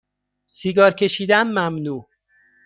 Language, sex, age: Persian, male, 30-39